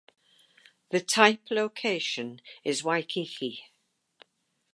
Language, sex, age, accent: English, female, 80-89, England English